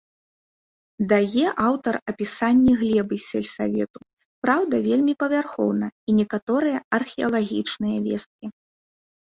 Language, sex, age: Belarusian, female, 30-39